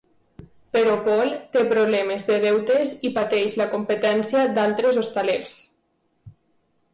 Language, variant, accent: Catalan, Valencià meridional, valencià